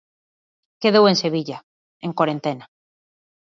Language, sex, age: Galician, female, 40-49